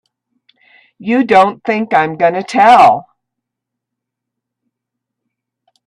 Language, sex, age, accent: English, female, 60-69, United States English